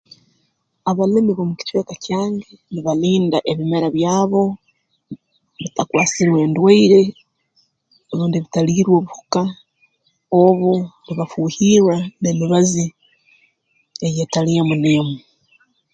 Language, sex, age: Tooro, female, 19-29